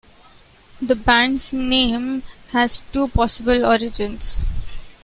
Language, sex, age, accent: English, female, 19-29, India and South Asia (India, Pakistan, Sri Lanka)